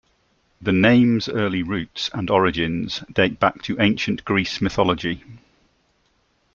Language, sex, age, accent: English, male, 40-49, England English